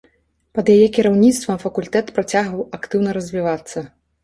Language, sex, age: Belarusian, female, 30-39